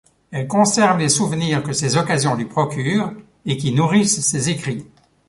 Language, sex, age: French, male, 70-79